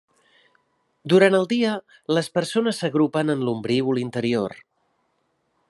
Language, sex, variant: Catalan, male, Central